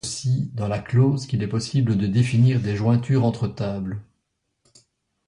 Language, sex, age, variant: French, male, 60-69, Français de métropole